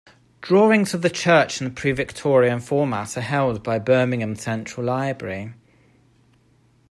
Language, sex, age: English, male, 40-49